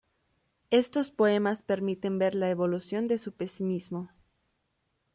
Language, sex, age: Spanish, female, 19-29